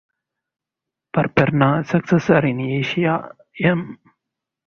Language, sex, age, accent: English, male, 30-39, India and South Asia (India, Pakistan, Sri Lanka)